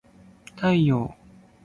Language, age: Japanese, 19-29